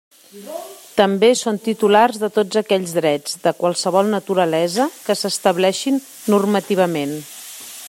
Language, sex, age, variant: Catalan, female, 40-49, Central